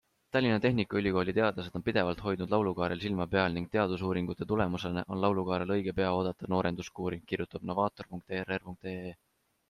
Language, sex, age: Estonian, male, 19-29